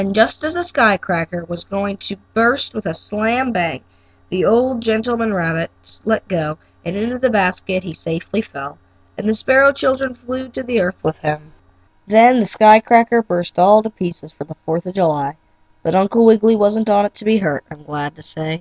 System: none